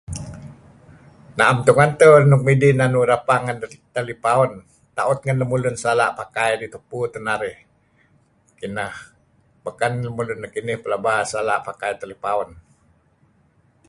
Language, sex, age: Kelabit, male, 60-69